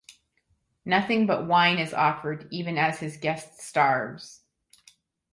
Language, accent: English, United States English